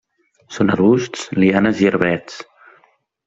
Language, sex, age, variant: Catalan, male, 19-29, Central